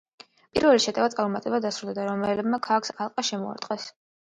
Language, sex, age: Georgian, female, 19-29